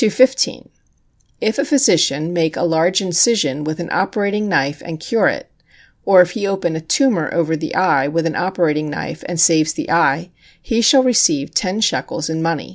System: none